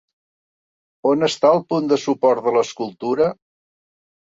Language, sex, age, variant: Catalan, male, 60-69, Central